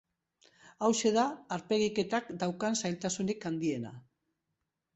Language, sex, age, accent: Basque, female, 70-79, Mendebalekoa (Araba, Bizkaia, Gipuzkoako mendebaleko herri batzuk)